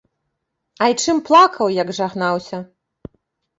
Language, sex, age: Belarusian, female, 30-39